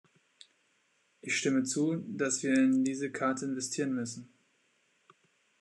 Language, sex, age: German, male, 19-29